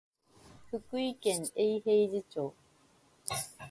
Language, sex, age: Japanese, female, 19-29